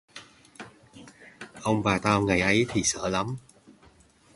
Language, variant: Vietnamese, Sài Gòn